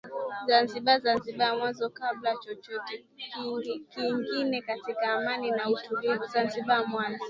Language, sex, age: Swahili, female, 19-29